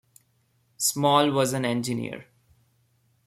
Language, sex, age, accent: English, male, 19-29, India and South Asia (India, Pakistan, Sri Lanka)